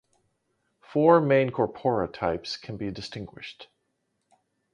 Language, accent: English, United States English